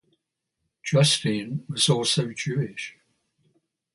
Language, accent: English, England English